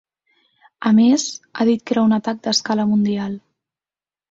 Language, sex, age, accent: Catalan, female, 19-29, Camp de Tarragona